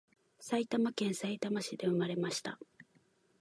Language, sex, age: Japanese, female, 19-29